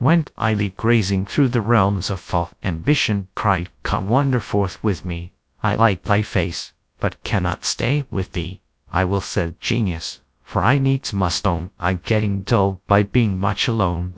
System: TTS, GradTTS